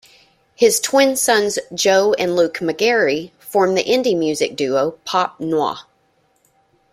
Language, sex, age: English, female, 30-39